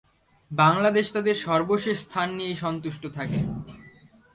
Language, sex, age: Bengali, male, under 19